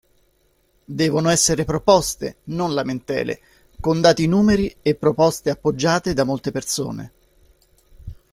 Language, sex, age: Italian, male, 50-59